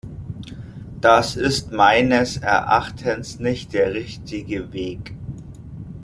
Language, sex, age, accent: German, male, 30-39, Deutschland Deutsch